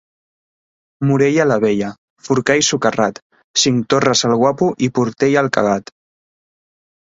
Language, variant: Catalan, Central